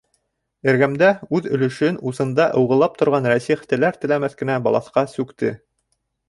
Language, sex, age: Bashkir, male, 30-39